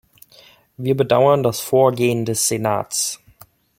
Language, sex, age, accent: German, male, 30-39, Deutschland Deutsch